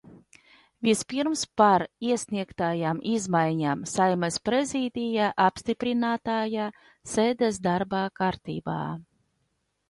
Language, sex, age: Latvian, female, 40-49